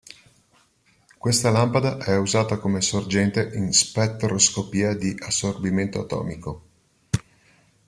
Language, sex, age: Italian, male, 50-59